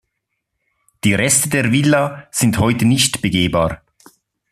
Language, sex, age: German, male, 30-39